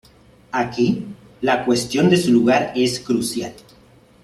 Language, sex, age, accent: Spanish, male, 30-39, México